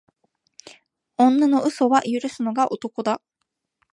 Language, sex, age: Japanese, female, 19-29